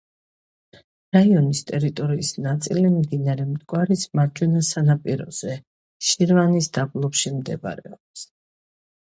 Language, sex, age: Georgian, female, 50-59